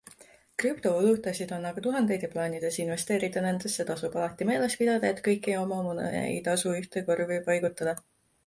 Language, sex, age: Estonian, female, 19-29